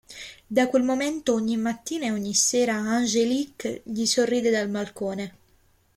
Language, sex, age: Italian, female, 19-29